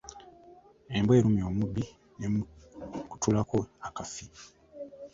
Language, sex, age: Ganda, male, 19-29